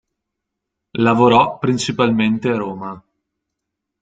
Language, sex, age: Italian, male, 19-29